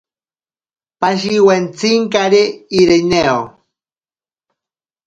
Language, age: Ashéninka Perené, 40-49